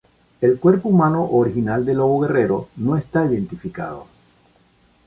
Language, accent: Spanish, Caribe: Cuba, Venezuela, Puerto Rico, República Dominicana, Panamá, Colombia caribeña, México caribeño, Costa del golfo de México